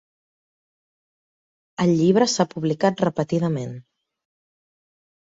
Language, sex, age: Catalan, female, 30-39